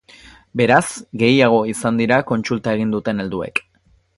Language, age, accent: Basque, 19-29, Erdialdekoa edo Nafarra (Gipuzkoa, Nafarroa)